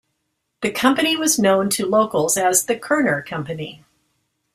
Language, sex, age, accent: English, female, 50-59, United States English